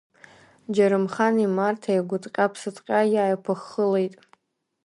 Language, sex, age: Abkhazian, female, under 19